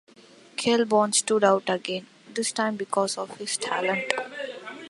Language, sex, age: English, female, 19-29